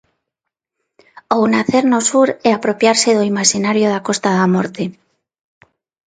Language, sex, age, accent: Galician, female, 40-49, Neofalante